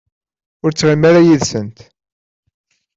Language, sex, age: Kabyle, male, 30-39